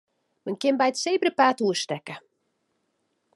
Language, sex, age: Western Frisian, female, 30-39